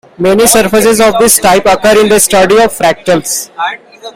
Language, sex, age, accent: English, male, 19-29, India and South Asia (India, Pakistan, Sri Lanka)